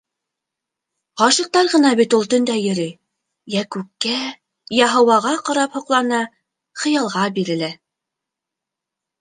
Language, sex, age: Bashkir, female, 19-29